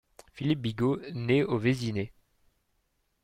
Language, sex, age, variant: French, male, 19-29, Français de métropole